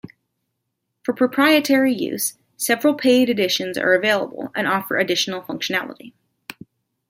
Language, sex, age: English, female, 19-29